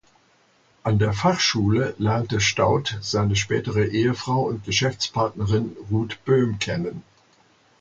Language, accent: German, Deutschland Deutsch